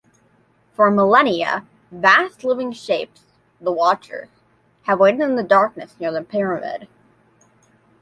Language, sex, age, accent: English, male, under 19, United States English